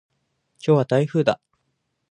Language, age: Japanese, 19-29